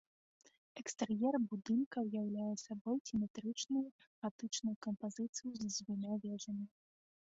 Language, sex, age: Belarusian, female, under 19